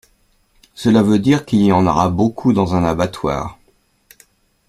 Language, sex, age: French, male, 60-69